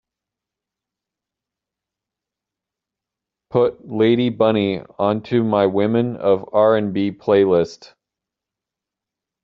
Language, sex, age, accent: English, male, 30-39, United States English